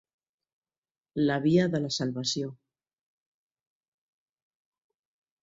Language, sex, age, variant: Catalan, female, 40-49, Central